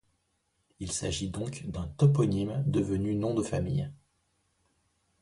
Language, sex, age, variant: French, male, 40-49, Français de métropole